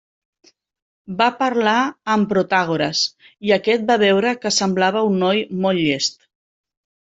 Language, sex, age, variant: Catalan, female, 40-49, Central